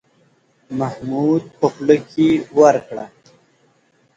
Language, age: Pashto, 19-29